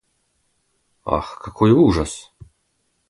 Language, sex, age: Russian, male, 30-39